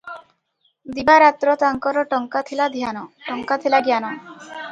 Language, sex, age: Odia, female, 19-29